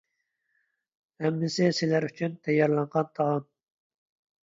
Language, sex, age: Uyghur, male, 30-39